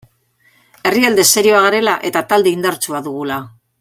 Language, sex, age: Basque, female, 60-69